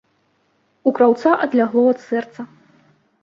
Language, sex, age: Belarusian, female, 19-29